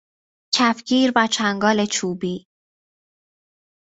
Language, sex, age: Persian, female, 19-29